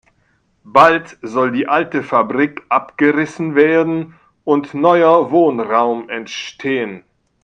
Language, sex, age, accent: German, male, 60-69, Deutschland Deutsch